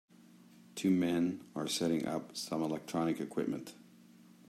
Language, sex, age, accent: English, male, 50-59, United States English